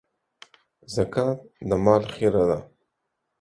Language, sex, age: Pashto, male, 40-49